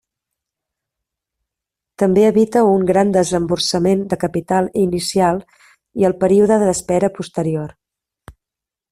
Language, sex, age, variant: Catalan, female, 40-49, Central